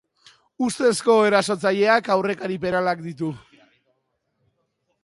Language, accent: Basque, Mendebalekoa (Araba, Bizkaia, Gipuzkoako mendebaleko herri batzuk)